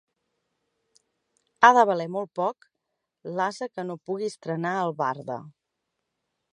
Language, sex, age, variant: Catalan, female, 40-49, Central